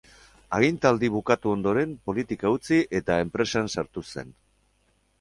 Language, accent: Basque, Mendebalekoa (Araba, Bizkaia, Gipuzkoako mendebaleko herri batzuk)